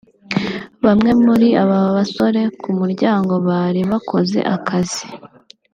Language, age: Kinyarwanda, 19-29